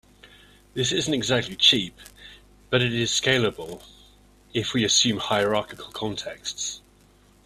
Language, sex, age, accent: English, male, 30-39, England English